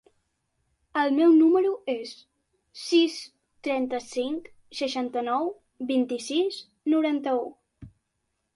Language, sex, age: Catalan, female, under 19